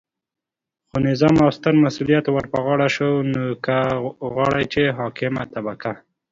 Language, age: Pashto, 19-29